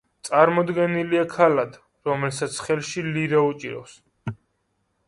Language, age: Georgian, 19-29